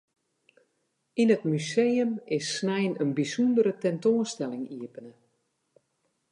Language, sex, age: Western Frisian, female, 60-69